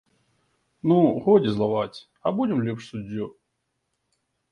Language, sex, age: Belarusian, male, 30-39